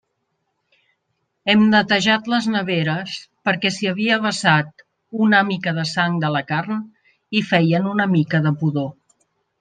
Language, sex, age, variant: Catalan, female, 50-59, Central